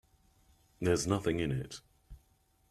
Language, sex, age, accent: English, male, 30-39, England English